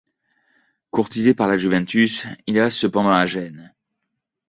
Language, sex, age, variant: French, male, 30-39, Français de métropole